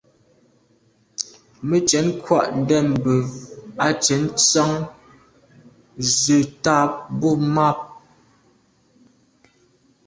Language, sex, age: Medumba, female, 19-29